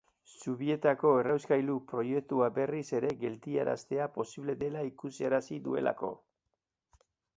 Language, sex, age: Basque, male, 60-69